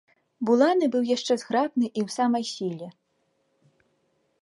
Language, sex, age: Belarusian, female, 19-29